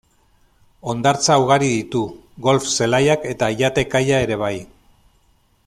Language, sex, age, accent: Basque, male, 40-49, Mendebalekoa (Araba, Bizkaia, Gipuzkoako mendebaleko herri batzuk)